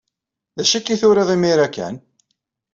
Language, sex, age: Kabyle, male, 40-49